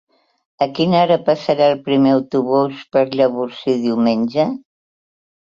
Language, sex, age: Catalan, female, 60-69